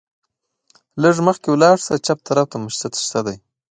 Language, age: Pashto, 19-29